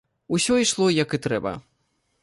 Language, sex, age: Belarusian, male, 30-39